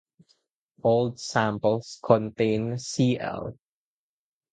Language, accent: English, Filipino